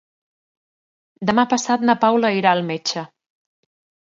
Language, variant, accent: Catalan, Central, central